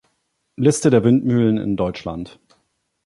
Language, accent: German, Deutschland Deutsch